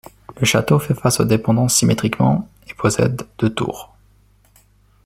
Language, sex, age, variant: French, male, 19-29, Français de métropole